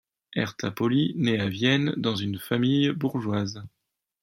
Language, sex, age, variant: French, male, 19-29, Français de métropole